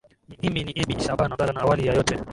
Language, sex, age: Swahili, male, 19-29